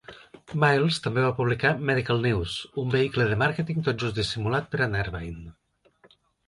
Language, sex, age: Catalan, male, 40-49